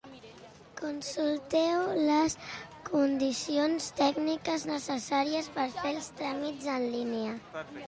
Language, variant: Catalan, Central